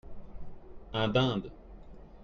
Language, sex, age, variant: French, male, 30-39, Français de métropole